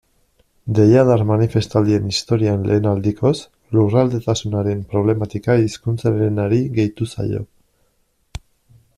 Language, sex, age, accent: Basque, male, 50-59, Erdialdekoa edo Nafarra (Gipuzkoa, Nafarroa)